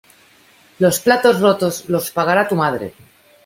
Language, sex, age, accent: Spanish, female, 40-49, España: Norte peninsular (Asturias, Castilla y León, Cantabria, País Vasco, Navarra, Aragón, La Rioja, Guadalajara, Cuenca)